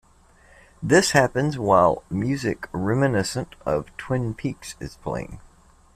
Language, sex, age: English, male, 50-59